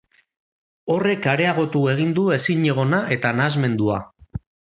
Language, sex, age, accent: Basque, male, 40-49, Mendebalekoa (Araba, Bizkaia, Gipuzkoako mendebaleko herri batzuk)